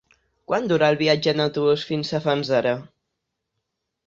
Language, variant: Catalan, Central